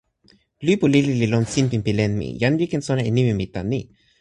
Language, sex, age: Toki Pona, male, 19-29